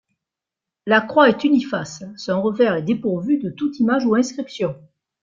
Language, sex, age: French, female, 60-69